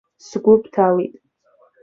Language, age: Abkhazian, under 19